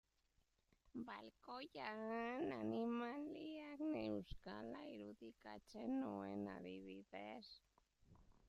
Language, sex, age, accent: Basque, female, 30-39, Mendebalekoa (Araba, Bizkaia, Gipuzkoako mendebaleko herri batzuk)